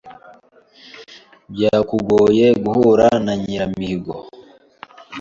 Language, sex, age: Kinyarwanda, male, 19-29